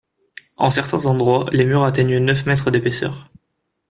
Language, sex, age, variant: French, male, 19-29, Français de métropole